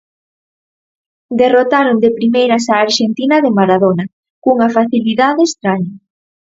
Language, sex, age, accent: Galician, female, under 19, Normativo (estándar)